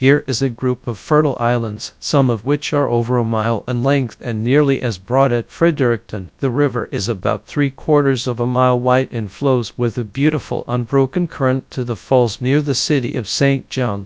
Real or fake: fake